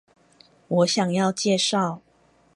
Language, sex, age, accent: Chinese, female, 40-49, 出生地：臺北市